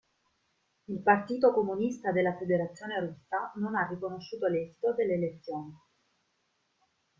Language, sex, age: Italian, female, 19-29